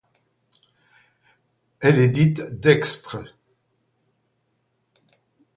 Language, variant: French, Français de métropole